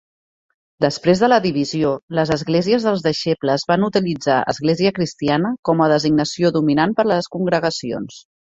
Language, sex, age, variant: Catalan, female, 40-49, Central